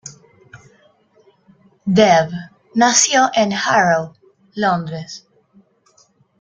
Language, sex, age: Spanish, female, under 19